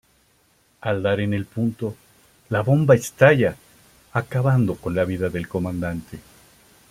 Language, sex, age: Spanish, male, 50-59